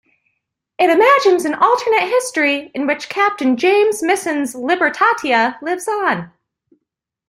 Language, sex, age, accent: English, female, 19-29, United States English